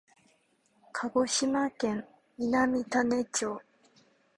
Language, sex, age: Japanese, female, under 19